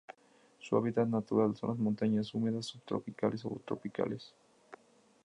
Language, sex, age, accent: Spanish, male, 19-29, México